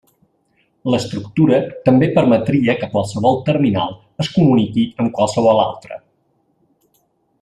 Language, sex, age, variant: Catalan, male, 50-59, Central